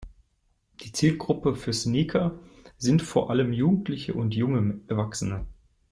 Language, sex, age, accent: German, male, 19-29, Deutschland Deutsch